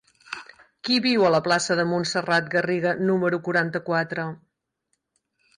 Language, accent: Catalan, Girona